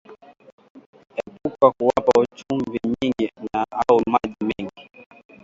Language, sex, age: Swahili, male, 19-29